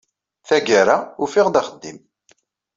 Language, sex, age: Kabyle, male, 40-49